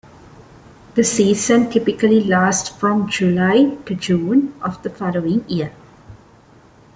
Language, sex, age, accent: English, female, 19-29, India and South Asia (India, Pakistan, Sri Lanka)